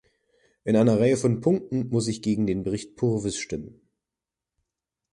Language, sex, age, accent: German, male, under 19, Deutschland Deutsch